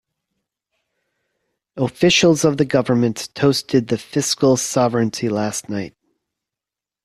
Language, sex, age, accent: English, male, 30-39, United States English